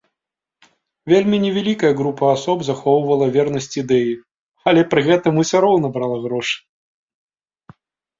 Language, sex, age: Belarusian, male, 40-49